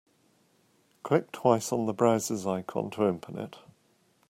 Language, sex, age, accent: English, male, 50-59, England English